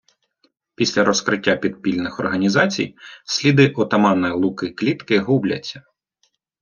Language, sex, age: Ukrainian, male, 30-39